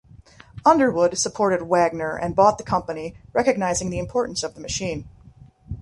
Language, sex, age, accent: English, female, 30-39, United States English